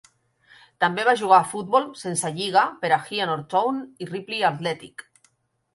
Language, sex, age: Catalan, female, 40-49